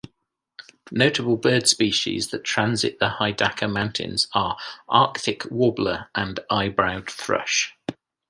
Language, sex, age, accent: English, male, 50-59, England English